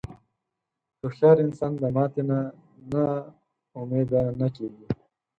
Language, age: Pashto, 19-29